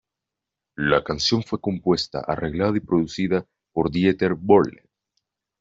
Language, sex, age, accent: Spanish, male, under 19, Andino-Pacífico: Colombia, Perú, Ecuador, oeste de Bolivia y Venezuela andina